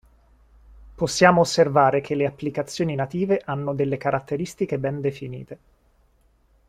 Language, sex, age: Italian, male, 19-29